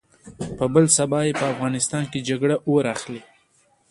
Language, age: Pashto, 19-29